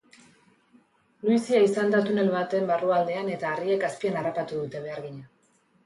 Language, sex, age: Basque, female, 40-49